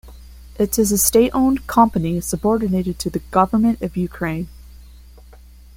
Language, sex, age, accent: English, female, 19-29, United States English